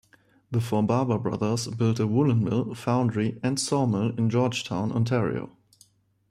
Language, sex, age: English, male, 19-29